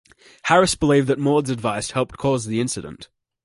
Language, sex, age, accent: English, male, 19-29, Australian English